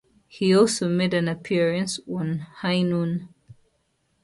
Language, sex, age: English, female, 30-39